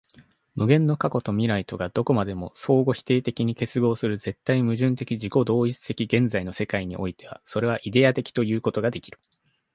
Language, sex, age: Japanese, male, 19-29